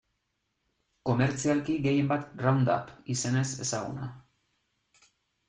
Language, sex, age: Basque, male, 30-39